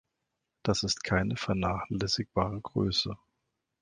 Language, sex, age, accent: German, male, 50-59, Deutschland Deutsch